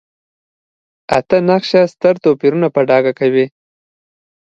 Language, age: Pashto, under 19